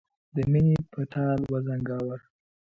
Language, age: Pashto, under 19